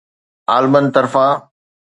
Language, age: Sindhi, 40-49